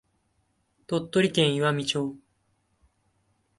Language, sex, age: Japanese, male, 19-29